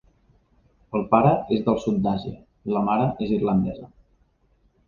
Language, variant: Catalan, Central